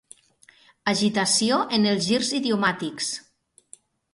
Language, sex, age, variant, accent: Catalan, female, 40-49, Nord-Occidental, nord-occidental